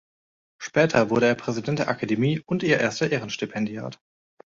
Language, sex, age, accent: German, male, 19-29, Deutschland Deutsch